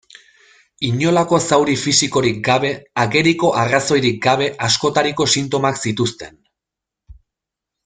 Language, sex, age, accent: Basque, male, 30-39, Mendebalekoa (Araba, Bizkaia, Gipuzkoako mendebaleko herri batzuk)